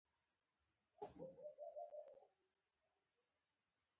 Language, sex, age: Pashto, female, 30-39